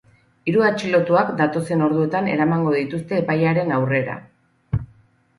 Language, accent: Basque, Erdialdekoa edo Nafarra (Gipuzkoa, Nafarroa)